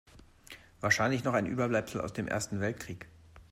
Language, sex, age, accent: German, male, 40-49, Deutschland Deutsch